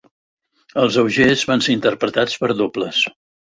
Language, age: Catalan, 70-79